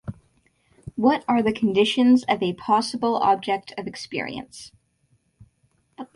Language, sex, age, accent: English, female, 19-29, United States English